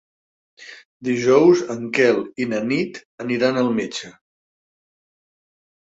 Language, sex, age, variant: Catalan, male, 60-69, Central